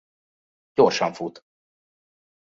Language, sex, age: Hungarian, male, 30-39